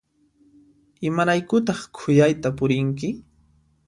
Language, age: Puno Quechua, 19-29